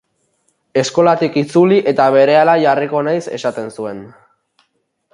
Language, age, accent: Basque, 19-29, Erdialdekoa edo Nafarra (Gipuzkoa, Nafarroa)